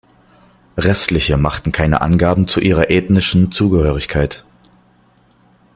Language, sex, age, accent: German, male, 30-39, Deutschland Deutsch